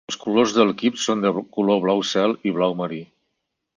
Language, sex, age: Catalan, male, 40-49